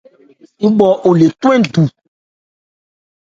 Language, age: Ebrié, 19-29